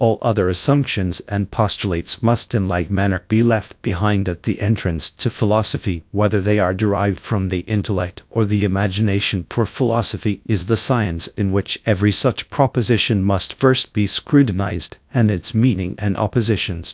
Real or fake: fake